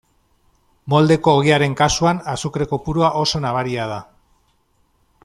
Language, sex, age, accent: Basque, male, 40-49, Mendebalekoa (Araba, Bizkaia, Gipuzkoako mendebaleko herri batzuk)